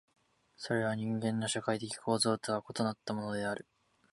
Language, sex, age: Japanese, male, under 19